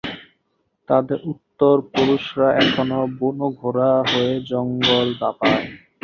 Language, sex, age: Bengali, male, 19-29